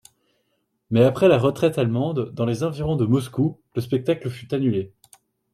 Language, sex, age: French, male, 19-29